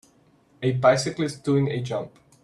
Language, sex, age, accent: English, male, 30-39, United States English